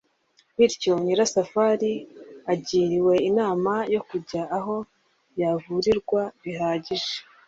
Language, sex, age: Kinyarwanda, female, 19-29